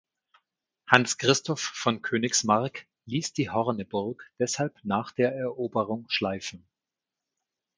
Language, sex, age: German, male, 40-49